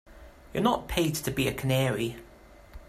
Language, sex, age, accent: English, male, 50-59, Welsh English